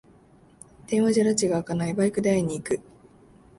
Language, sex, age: Japanese, female, 19-29